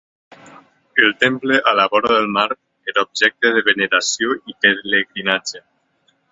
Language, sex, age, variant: Catalan, male, 19-29, Nord-Occidental